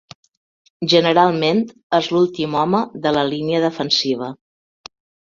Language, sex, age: Catalan, female, 50-59